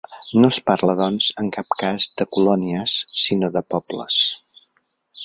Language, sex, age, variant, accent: Catalan, male, 60-69, Central, central